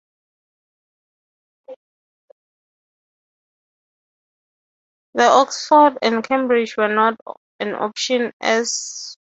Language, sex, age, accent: English, female, 19-29, Southern African (South Africa, Zimbabwe, Namibia)